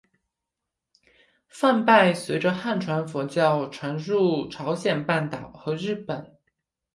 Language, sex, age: Chinese, male, 19-29